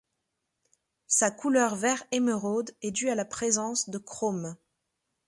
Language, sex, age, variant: French, female, 30-39, Français de métropole